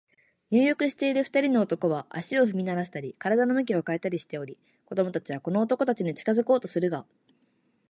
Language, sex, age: Japanese, female, 19-29